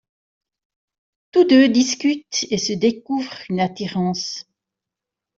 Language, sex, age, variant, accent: French, female, 50-59, Français d'Europe, Français de Suisse